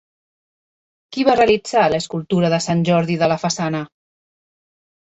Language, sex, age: Catalan, female, 40-49